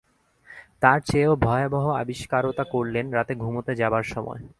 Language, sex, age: Bengali, male, 19-29